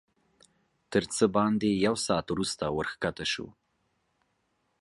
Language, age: Pashto, 19-29